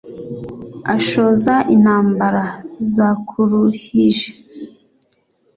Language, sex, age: Kinyarwanda, female, 40-49